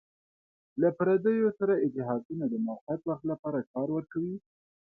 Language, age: Pashto, 19-29